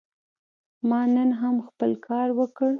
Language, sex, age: Pashto, female, 19-29